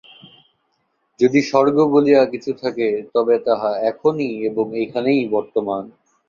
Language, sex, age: Bengali, male, 19-29